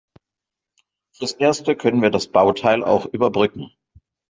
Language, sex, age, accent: German, male, 50-59, Deutschland Deutsch